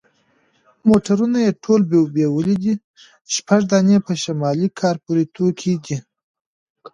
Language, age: Pashto, 30-39